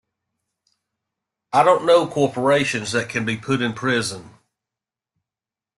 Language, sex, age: English, male, 50-59